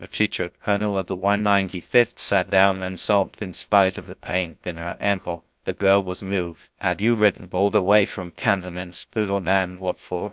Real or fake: fake